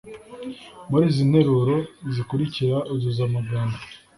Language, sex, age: Kinyarwanda, male, 19-29